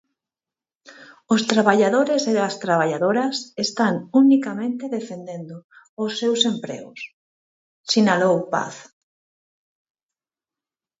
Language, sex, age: Galician, female, 40-49